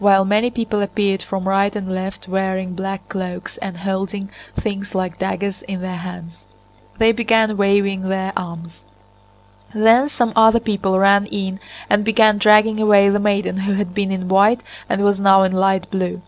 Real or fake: real